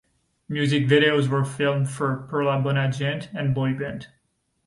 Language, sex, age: English, male, 19-29